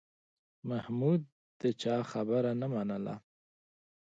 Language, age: Pashto, 30-39